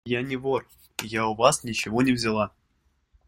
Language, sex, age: Russian, male, 19-29